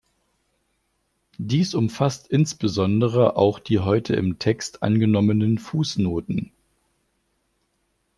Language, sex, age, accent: German, male, 40-49, Deutschland Deutsch